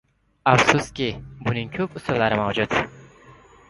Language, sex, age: Uzbek, male, under 19